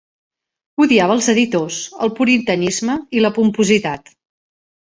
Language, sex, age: Catalan, female, 40-49